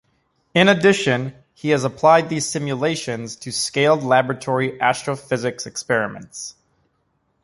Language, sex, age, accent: English, male, 30-39, United States English